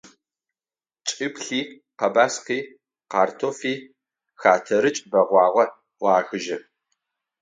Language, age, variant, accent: Adyghe, 40-49, Адыгабзэ (Кирил, пстэумэ зэдыряе), Бжъэдыгъу (Bjeduğ)